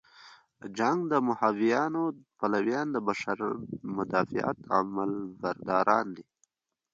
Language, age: Pashto, 19-29